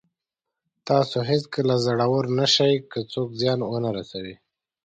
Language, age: Pashto, 19-29